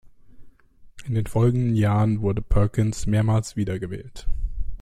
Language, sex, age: German, male, 50-59